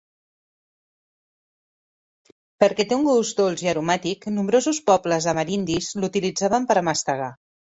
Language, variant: Catalan, Central